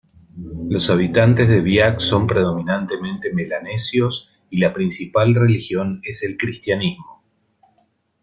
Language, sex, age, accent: Spanish, male, 50-59, Rioplatense: Argentina, Uruguay, este de Bolivia, Paraguay